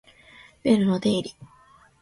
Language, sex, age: Japanese, female, under 19